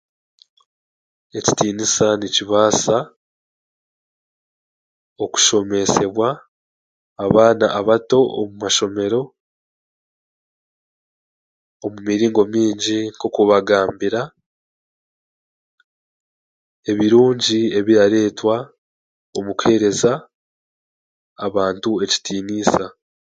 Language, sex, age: Chiga, male, 19-29